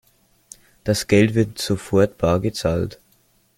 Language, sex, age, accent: German, male, 90+, Österreichisches Deutsch